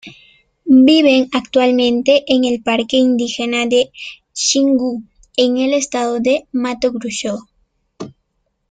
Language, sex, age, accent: Spanish, female, 19-29, América central